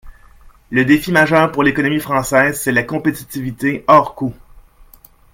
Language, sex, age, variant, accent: French, male, 40-49, Français d'Amérique du Nord, Français du Canada